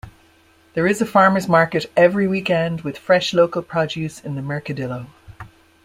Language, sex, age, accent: English, female, 50-59, Irish English